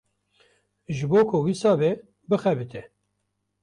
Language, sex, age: Kurdish, male, 50-59